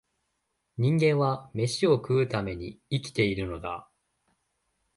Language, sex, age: Japanese, male, 19-29